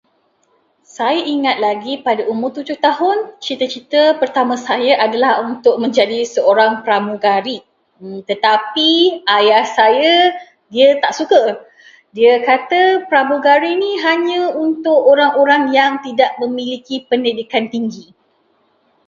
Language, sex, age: Malay, female, 30-39